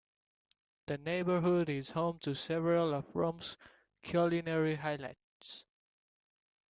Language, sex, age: English, male, 19-29